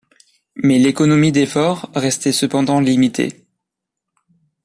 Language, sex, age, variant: French, male, under 19, Français de métropole